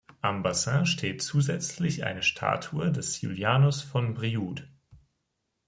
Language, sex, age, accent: German, male, 19-29, Deutschland Deutsch